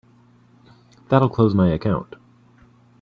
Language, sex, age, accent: English, male, 40-49, United States English